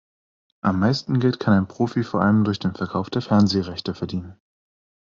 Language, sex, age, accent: German, male, 19-29, Deutschland Deutsch